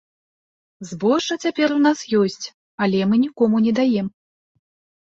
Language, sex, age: Belarusian, female, 30-39